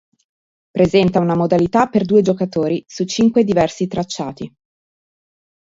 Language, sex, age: Italian, female, 30-39